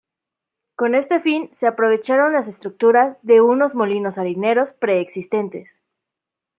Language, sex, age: Spanish, female, 19-29